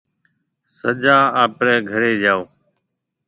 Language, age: Marwari (Pakistan), 40-49